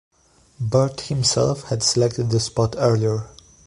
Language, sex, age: English, male, 19-29